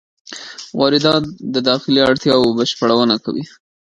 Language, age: Pashto, 19-29